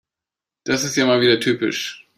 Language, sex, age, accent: German, male, 30-39, Deutschland Deutsch